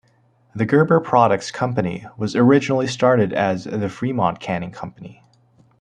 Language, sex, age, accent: English, male, 19-29, United States English